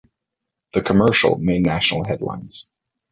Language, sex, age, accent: English, male, 30-39, Canadian English